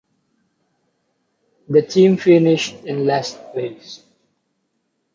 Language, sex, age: English, male, 19-29